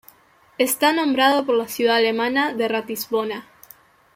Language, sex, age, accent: Spanish, female, 19-29, Rioplatense: Argentina, Uruguay, este de Bolivia, Paraguay